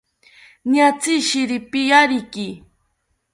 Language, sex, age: South Ucayali Ashéninka, female, under 19